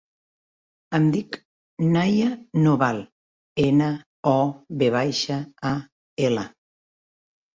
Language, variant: Catalan, Septentrional